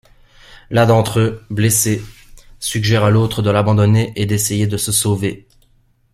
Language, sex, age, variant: French, male, 30-39, Français de métropole